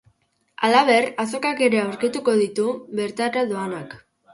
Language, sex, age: Basque, female, under 19